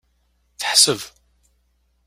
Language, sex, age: Kabyle, male, 40-49